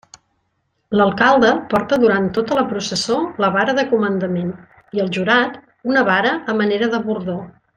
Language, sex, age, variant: Catalan, female, 50-59, Central